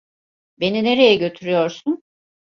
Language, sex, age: Turkish, female, 50-59